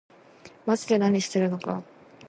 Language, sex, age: Japanese, female, 19-29